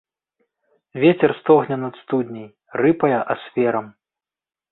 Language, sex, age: Belarusian, male, 30-39